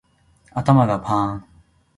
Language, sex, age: Japanese, male, 30-39